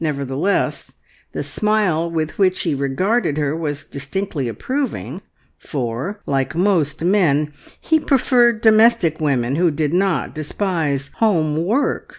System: none